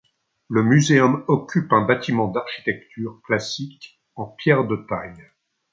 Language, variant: French, Français de métropole